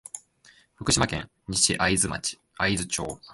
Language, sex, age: Japanese, male, 19-29